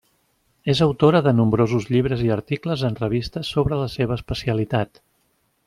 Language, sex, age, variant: Catalan, male, 50-59, Central